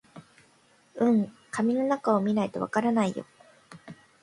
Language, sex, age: Japanese, female, 19-29